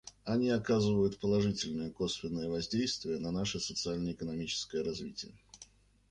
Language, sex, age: Russian, male, 40-49